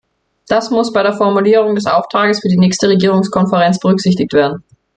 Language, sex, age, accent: German, female, 19-29, Österreichisches Deutsch